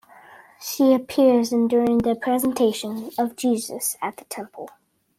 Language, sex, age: English, male, under 19